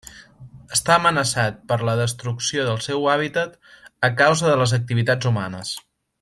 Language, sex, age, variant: Catalan, male, 19-29, Central